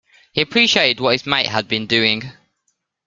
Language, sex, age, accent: English, male, under 19, England English